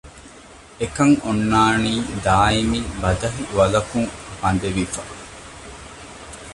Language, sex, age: Divehi, male, 30-39